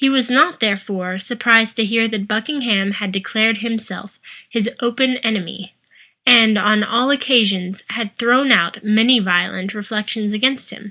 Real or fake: real